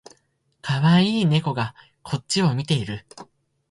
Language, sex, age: Japanese, male, 19-29